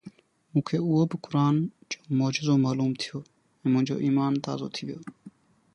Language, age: Sindhi, 19-29